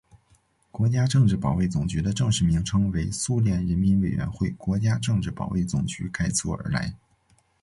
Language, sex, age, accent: Chinese, male, under 19, 出生地：黑龙江省